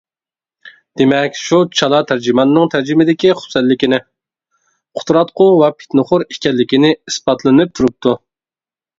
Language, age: Uyghur, 19-29